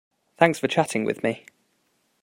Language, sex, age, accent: English, male, 30-39, England English